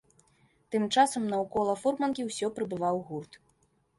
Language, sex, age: Belarusian, female, under 19